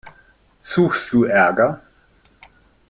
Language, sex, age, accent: German, male, 50-59, Deutschland Deutsch